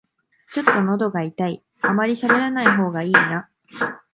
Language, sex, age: Japanese, female, 19-29